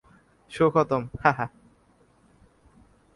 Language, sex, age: Bengali, male, 19-29